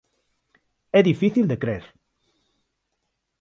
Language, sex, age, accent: Galician, male, 50-59, Neofalante